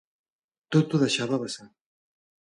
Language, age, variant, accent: Catalan, 30-39, Central, central